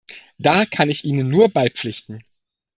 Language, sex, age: German, male, 30-39